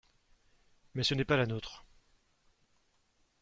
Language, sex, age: French, male, 40-49